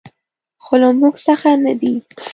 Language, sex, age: Pashto, female, 19-29